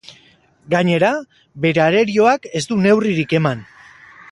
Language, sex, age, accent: Basque, male, 30-39, Mendebalekoa (Araba, Bizkaia, Gipuzkoako mendebaleko herri batzuk)